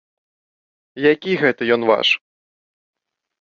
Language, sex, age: Belarusian, male, 19-29